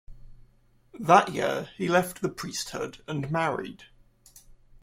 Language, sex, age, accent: English, male, 19-29, England English